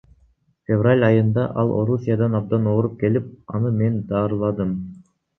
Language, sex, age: Kyrgyz, male, 19-29